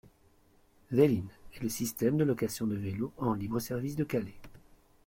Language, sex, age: French, male, 30-39